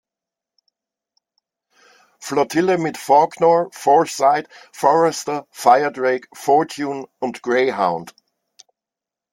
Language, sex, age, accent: German, male, 40-49, Österreichisches Deutsch